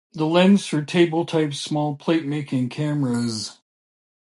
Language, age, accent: English, 50-59, Canadian English